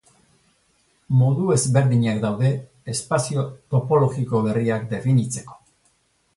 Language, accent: Basque, Erdialdekoa edo Nafarra (Gipuzkoa, Nafarroa)